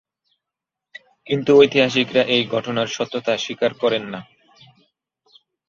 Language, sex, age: Bengali, male, 19-29